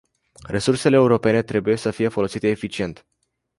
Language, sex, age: Romanian, male, 19-29